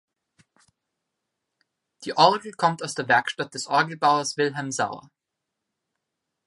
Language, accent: German, Österreichisches Deutsch